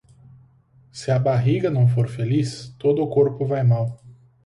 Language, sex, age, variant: Portuguese, male, 19-29, Portuguese (Brasil)